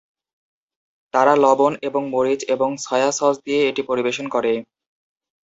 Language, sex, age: Bengali, male, 19-29